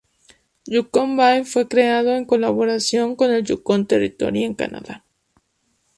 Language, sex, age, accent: Spanish, female, 19-29, México